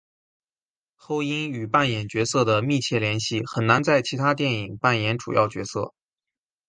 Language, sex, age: Chinese, male, 19-29